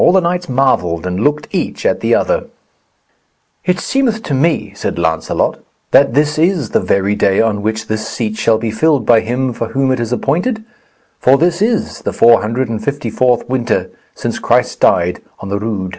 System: none